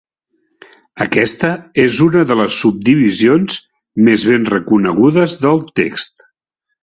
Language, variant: Catalan, Central